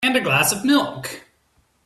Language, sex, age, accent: English, male, 19-29, United States English